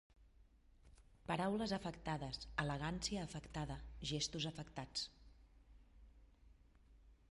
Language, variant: Catalan, Central